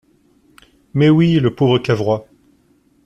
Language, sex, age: French, male, 30-39